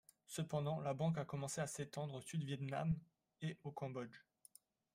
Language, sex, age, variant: French, male, 19-29, Français de métropole